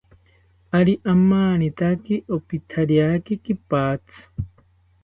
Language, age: South Ucayali Ashéninka, 30-39